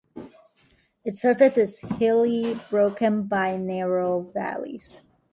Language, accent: English, United States English